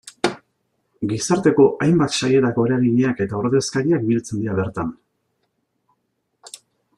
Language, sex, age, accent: Basque, male, 40-49, Mendebalekoa (Araba, Bizkaia, Gipuzkoako mendebaleko herri batzuk)